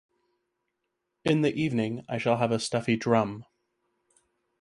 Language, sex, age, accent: English, male, 30-39, United States English